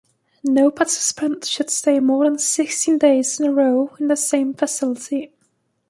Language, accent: English, England English